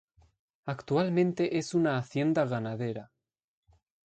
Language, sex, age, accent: Spanish, male, 19-29, España: Centro-Sur peninsular (Madrid, Toledo, Castilla-La Mancha)